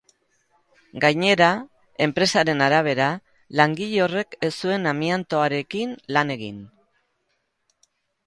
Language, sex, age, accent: Basque, female, 60-69, Erdialdekoa edo Nafarra (Gipuzkoa, Nafarroa)